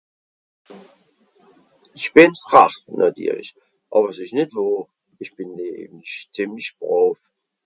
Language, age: Swiss German, 60-69